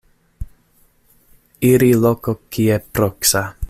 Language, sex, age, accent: Esperanto, male, 30-39, Internacia